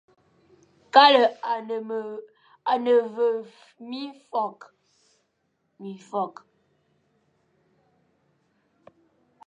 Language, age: Fang, under 19